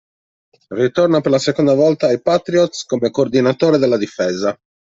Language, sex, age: Italian, male, 30-39